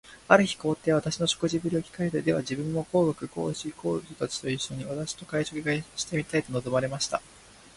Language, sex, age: Japanese, male, 19-29